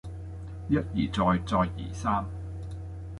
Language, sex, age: Cantonese, male, 30-39